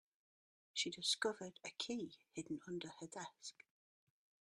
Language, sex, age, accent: English, female, 30-39, England English